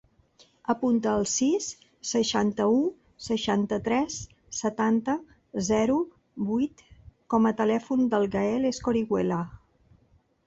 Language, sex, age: Catalan, female, 50-59